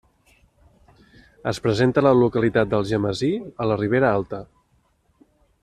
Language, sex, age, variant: Catalan, male, 30-39, Nord-Occidental